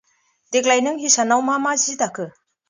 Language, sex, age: Bodo, female, 40-49